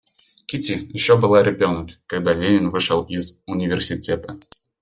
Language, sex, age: Russian, male, under 19